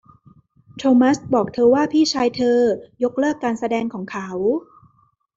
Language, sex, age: Thai, female, 19-29